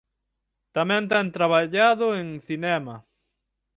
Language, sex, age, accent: Galician, male, 30-39, Atlántico (seseo e gheada); Central (gheada); Normativo (estándar)